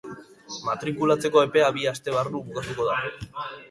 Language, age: Basque, under 19